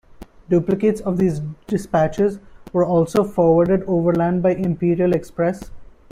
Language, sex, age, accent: English, male, 19-29, India and South Asia (India, Pakistan, Sri Lanka)